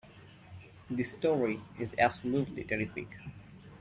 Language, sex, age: English, male, 19-29